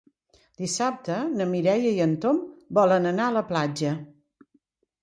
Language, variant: Catalan, Central